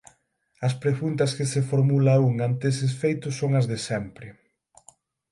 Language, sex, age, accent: Galician, male, 19-29, Atlántico (seseo e gheada); Normativo (estándar)